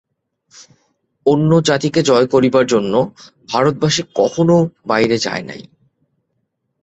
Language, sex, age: Bengali, male, 19-29